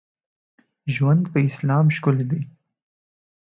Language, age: Pashto, 19-29